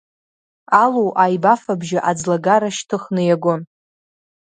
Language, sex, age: Abkhazian, female, under 19